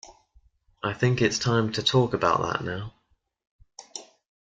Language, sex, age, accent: English, male, under 19, England English